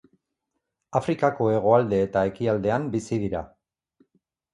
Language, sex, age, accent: Basque, male, 50-59, Mendebalekoa (Araba, Bizkaia, Gipuzkoako mendebaleko herri batzuk)